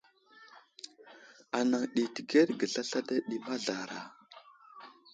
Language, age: Wuzlam, 19-29